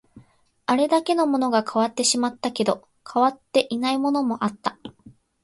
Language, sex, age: Japanese, female, 19-29